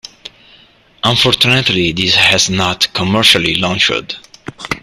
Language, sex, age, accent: English, male, 30-39, United States English